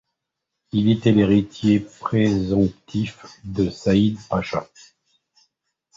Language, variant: French, Français de métropole